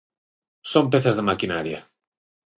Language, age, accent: Galician, 30-39, Central (gheada); Normativo (estándar); Neofalante